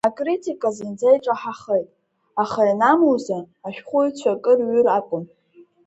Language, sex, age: Abkhazian, female, under 19